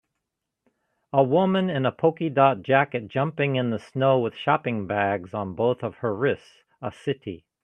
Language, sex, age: English, male, 50-59